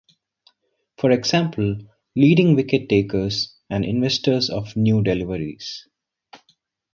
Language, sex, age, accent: English, male, 30-39, India and South Asia (India, Pakistan, Sri Lanka)